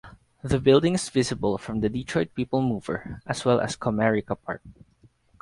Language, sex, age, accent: English, male, 19-29, Filipino